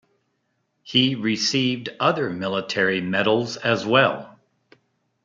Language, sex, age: English, male, 50-59